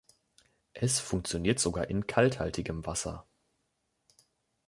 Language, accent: German, Deutschland Deutsch